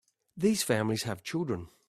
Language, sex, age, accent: English, male, 50-59, Australian English